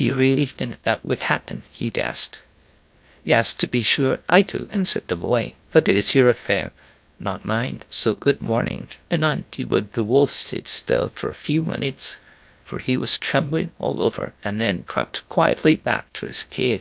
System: TTS, GlowTTS